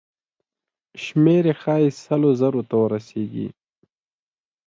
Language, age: Pashto, 19-29